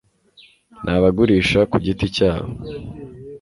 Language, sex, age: Kinyarwanda, male, 19-29